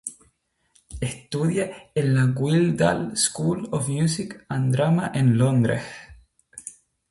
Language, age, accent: Spanish, under 19, España: Islas Canarias